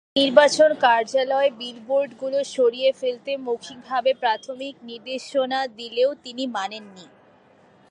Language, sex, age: Bengali, male, 19-29